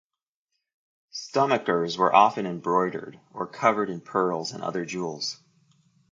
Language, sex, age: English, male, 30-39